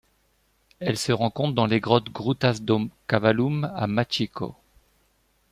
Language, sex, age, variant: French, male, 40-49, Français de métropole